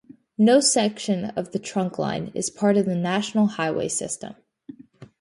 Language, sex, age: English, female, under 19